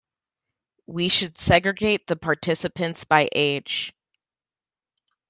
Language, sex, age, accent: English, female, 30-39, United States English